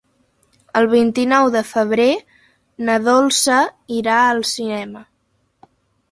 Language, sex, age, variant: Catalan, female, under 19, Central